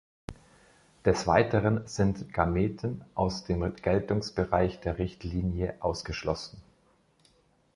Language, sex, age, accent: German, male, 30-39, Österreichisches Deutsch